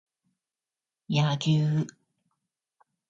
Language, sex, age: Japanese, female, 40-49